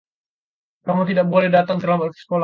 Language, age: Indonesian, 19-29